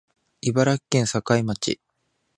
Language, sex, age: Japanese, male, 19-29